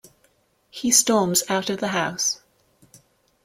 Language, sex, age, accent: English, female, 30-39, England English